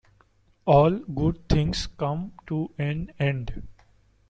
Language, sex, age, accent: English, male, 19-29, India and South Asia (India, Pakistan, Sri Lanka)